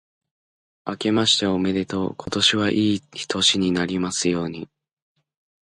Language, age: Japanese, 19-29